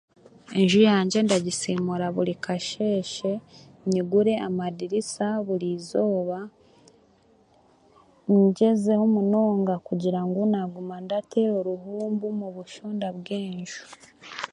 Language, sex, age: Chiga, female, 19-29